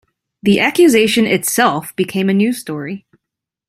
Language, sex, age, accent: English, female, 19-29, United States English